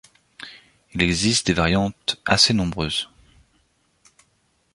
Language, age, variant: French, 30-39, Français de métropole